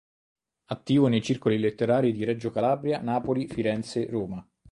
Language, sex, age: Italian, male, 30-39